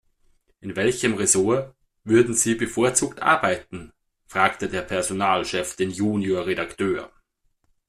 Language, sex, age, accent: German, male, 30-39, Österreichisches Deutsch